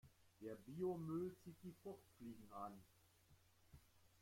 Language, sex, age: German, male, 50-59